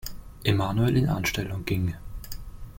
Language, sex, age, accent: German, male, 19-29, Österreichisches Deutsch